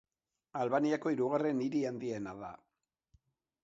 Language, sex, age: Basque, male, 50-59